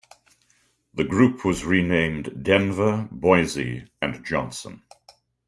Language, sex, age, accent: English, male, 60-69, Canadian English